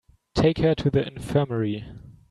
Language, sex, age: English, male, 19-29